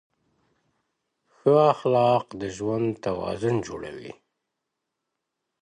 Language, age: Pashto, 50-59